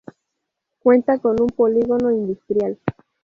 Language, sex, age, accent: Spanish, female, 19-29, México